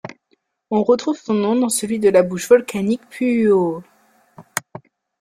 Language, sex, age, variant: French, female, 30-39, Français de métropole